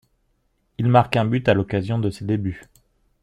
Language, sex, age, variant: French, male, 40-49, Français de métropole